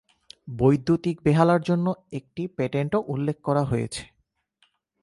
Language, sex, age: Bengali, male, 19-29